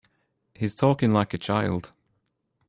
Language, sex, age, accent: English, male, 19-29, England English